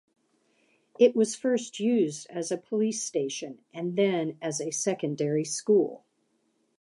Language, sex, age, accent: English, female, 50-59, United States English